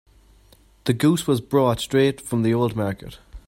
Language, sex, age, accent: English, male, 19-29, Irish English